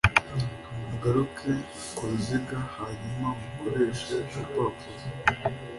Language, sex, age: Kinyarwanda, male, under 19